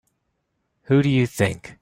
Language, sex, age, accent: English, male, 30-39, United States English